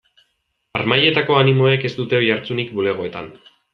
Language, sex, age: Basque, male, 19-29